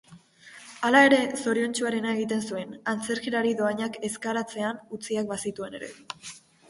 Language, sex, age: Basque, female, under 19